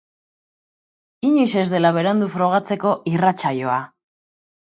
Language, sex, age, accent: Basque, female, 30-39, Mendebalekoa (Araba, Bizkaia, Gipuzkoako mendebaleko herri batzuk)